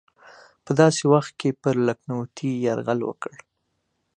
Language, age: Pashto, 30-39